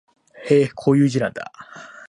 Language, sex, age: Japanese, male, 19-29